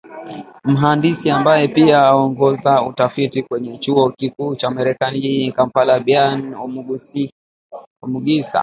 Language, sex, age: Swahili, male, 19-29